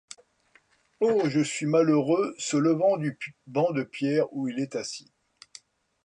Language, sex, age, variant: French, male, 60-69, Français de métropole